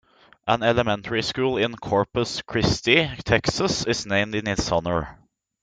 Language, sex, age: English, male, 19-29